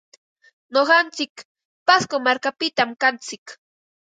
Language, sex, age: Ambo-Pasco Quechua, female, 30-39